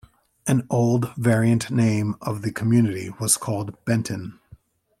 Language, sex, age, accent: English, male, 30-39, United States English